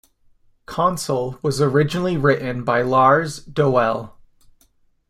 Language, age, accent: English, 30-39, United States English